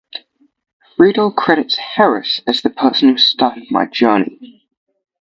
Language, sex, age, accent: English, female, under 19, United States English; Australian English